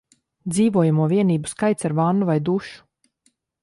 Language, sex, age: Latvian, female, 30-39